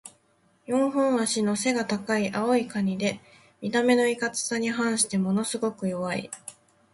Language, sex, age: Japanese, female, 19-29